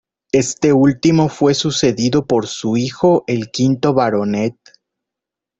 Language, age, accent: Spanish, 30-39, México